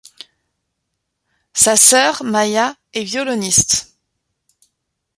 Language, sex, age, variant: French, female, 30-39, Français de métropole